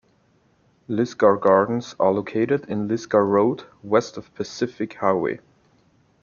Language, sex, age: English, male, 30-39